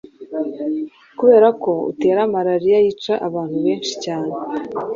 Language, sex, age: Kinyarwanda, female, 19-29